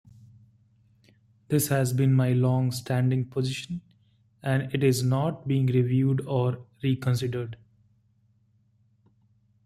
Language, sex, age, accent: English, male, 19-29, India and South Asia (India, Pakistan, Sri Lanka)